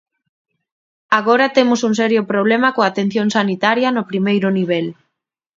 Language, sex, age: Galician, female, 30-39